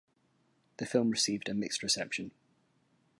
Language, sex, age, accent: English, male, 19-29, Scottish English